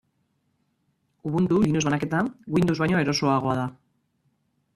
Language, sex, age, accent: Basque, female, 40-49, Mendebalekoa (Araba, Bizkaia, Gipuzkoako mendebaleko herri batzuk)